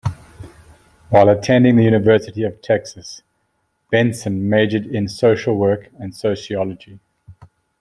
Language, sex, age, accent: English, male, 30-39, Southern African (South Africa, Zimbabwe, Namibia)